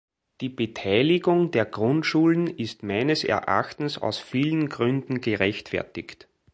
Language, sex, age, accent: German, male, 40-49, Österreichisches Deutsch